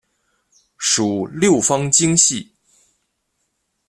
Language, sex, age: Chinese, male, 19-29